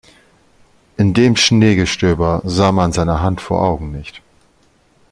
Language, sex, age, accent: German, male, 40-49, Deutschland Deutsch